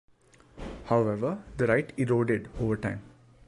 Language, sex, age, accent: English, male, 19-29, India and South Asia (India, Pakistan, Sri Lanka)